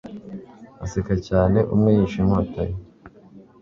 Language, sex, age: Kinyarwanda, female, 30-39